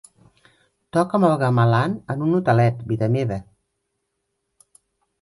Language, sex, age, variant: Catalan, female, 50-59, Central